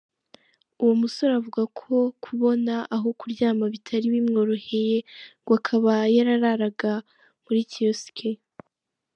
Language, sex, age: Kinyarwanda, female, 19-29